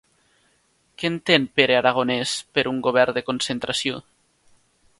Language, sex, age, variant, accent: Catalan, male, under 19, Nord-Occidental, Tortosí